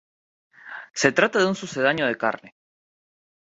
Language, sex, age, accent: Spanish, male, under 19, Rioplatense: Argentina, Uruguay, este de Bolivia, Paraguay